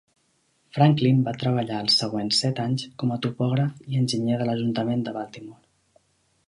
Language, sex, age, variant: Catalan, male, under 19, Central